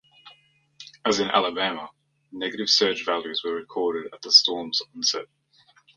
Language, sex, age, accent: English, male, 19-29, Australian English